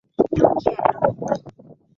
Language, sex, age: Swahili, female, 19-29